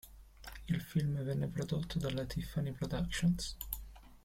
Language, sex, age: Italian, male, 19-29